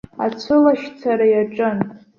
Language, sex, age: Abkhazian, female, under 19